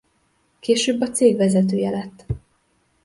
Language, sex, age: Hungarian, female, 19-29